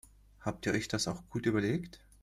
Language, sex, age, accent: German, male, 30-39, Österreichisches Deutsch